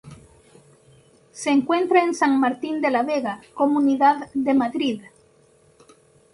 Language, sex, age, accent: Spanish, female, 19-29, América central